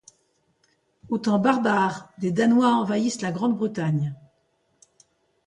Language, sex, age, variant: French, female, 70-79, Français de métropole